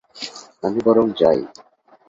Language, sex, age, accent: Bengali, male, 19-29, Native